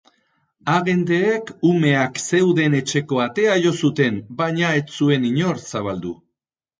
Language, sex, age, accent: Basque, male, 60-69, Erdialdekoa edo Nafarra (Gipuzkoa, Nafarroa)